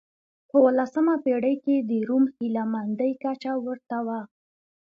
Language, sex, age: Pashto, female, 19-29